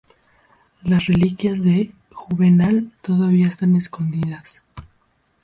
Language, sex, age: Spanish, female, under 19